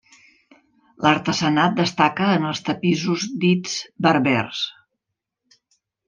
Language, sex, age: Catalan, female, 60-69